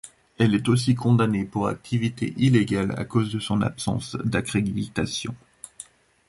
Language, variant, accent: French, Français d'Europe, Français d’Allemagne